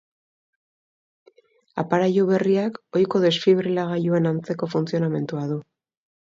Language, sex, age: Basque, female, 30-39